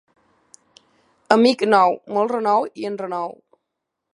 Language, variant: Catalan, Balear